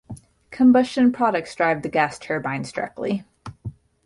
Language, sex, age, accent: English, female, 19-29, United States English